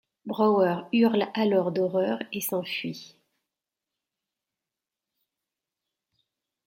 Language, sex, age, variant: French, female, 50-59, Français de métropole